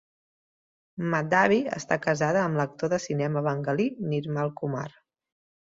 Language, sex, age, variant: Catalan, female, 30-39, Central